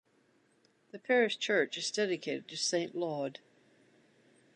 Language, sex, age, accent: English, female, 50-59, United States English